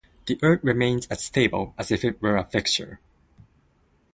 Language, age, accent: English, 19-29, United States English